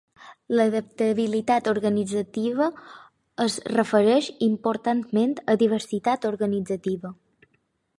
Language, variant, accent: Catalan, Balear, mallorquí